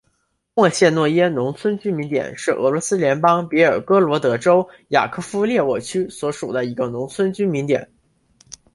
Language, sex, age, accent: Chinese, male, under 19, 出生地：辽宁省